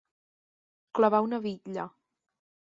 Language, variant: Catalan, Central